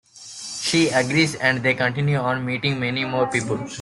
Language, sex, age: English, male, under 19